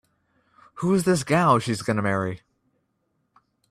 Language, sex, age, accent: English, male, under 19, United States English